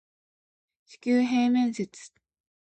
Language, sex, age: Japanese, female, 19-29